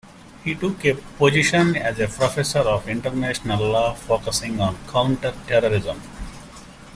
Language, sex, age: English, male, 40-49